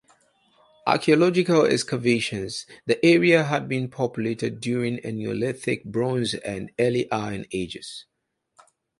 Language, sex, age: English, male, 30-39